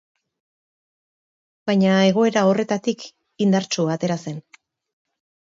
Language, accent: Basque, Erdialdekoa edo Nafarra (Gipuzkoa, Nafarroa)